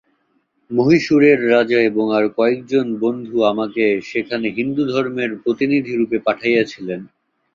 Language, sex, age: Bengali, male, 19-29